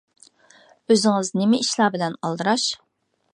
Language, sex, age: Uyghur, female, 40-49